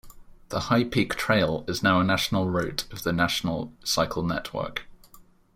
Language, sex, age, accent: English, male, 19-29, England English